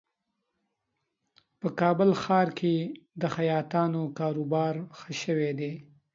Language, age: Pashto, 19-29